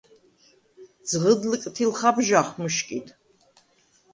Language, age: Svan, 40-49